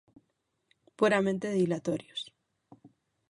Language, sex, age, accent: Galician, female, 30-39, Oriental (común en zona oriental); Normativo (estándar)